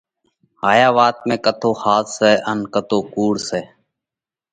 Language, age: Parkari Koli, 30-39